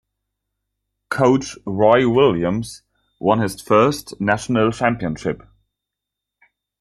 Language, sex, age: English, male, 19-29